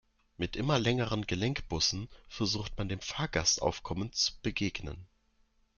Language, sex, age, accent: German, male, 19-29, Deutschland Deutsch